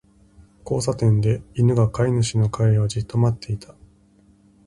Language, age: Japanese, 19-29